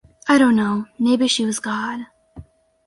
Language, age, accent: English, under 19, United States English